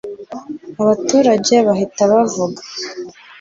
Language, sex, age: Kinyarwanda, female, 19-29